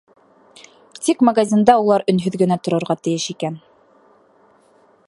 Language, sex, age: Bashkir, female, 19-29